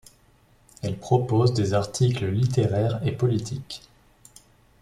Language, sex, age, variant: French, male, 19-29, Français de métropole